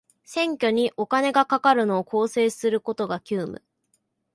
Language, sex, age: Japanese, male, 19-29